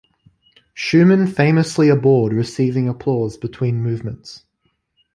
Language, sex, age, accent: English, male, 19-29, Australian English